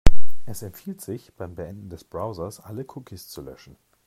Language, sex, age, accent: German, male, 40-49, Deutschland Deutsch